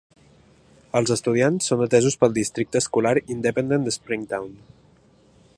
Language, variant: Catalan, Central